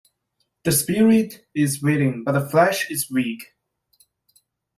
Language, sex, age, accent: English, male, 19-29, United States English